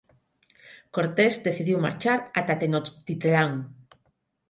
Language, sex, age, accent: Galician, female, 50-59, Neofalante